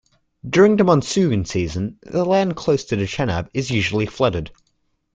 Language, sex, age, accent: English, male, under 19, Australian English